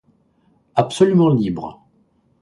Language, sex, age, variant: French, male, 50-59, Français de métropole